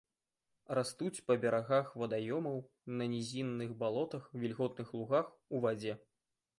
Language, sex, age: Belarusian, male, 19-29